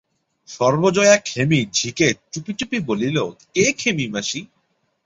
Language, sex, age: Bengali, male, 19-29